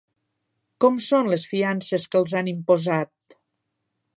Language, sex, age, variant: Catalan, female, 30-39, Nord-Occidental